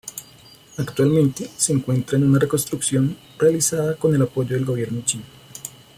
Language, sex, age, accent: Spanish, male, 30-39, Andino-Pacífico: Colombia, Perú, Ecuador, oeste de Bolivia y Venezuela andina